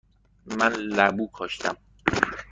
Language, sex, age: Persian, male, 19-29